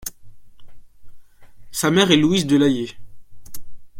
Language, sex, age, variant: French, male, under 19, Français de métropole